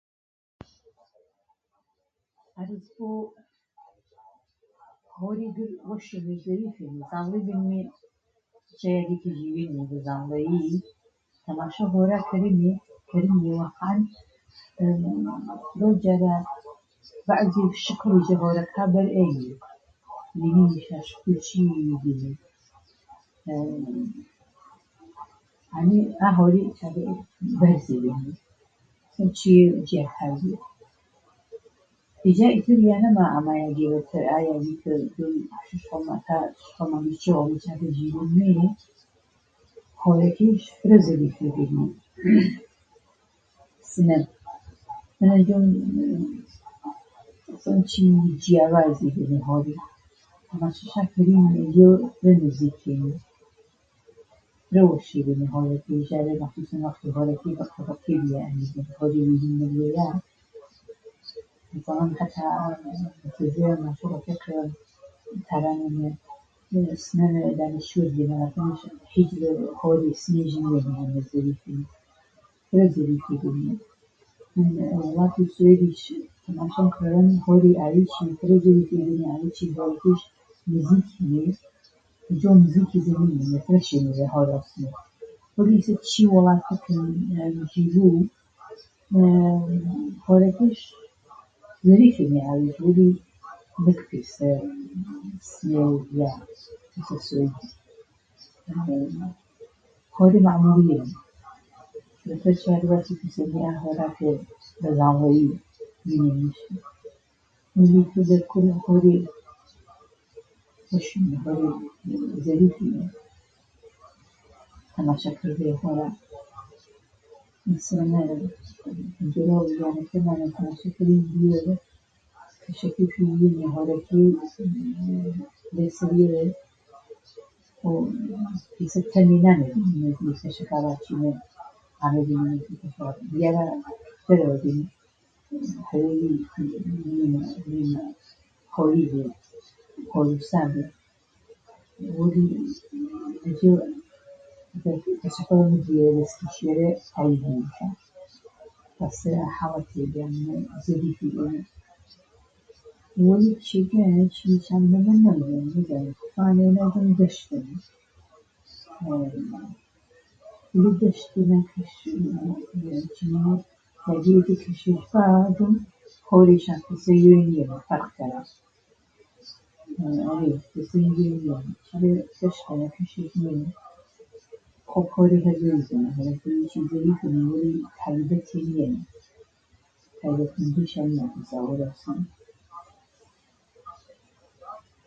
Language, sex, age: Gurani, female, 50-59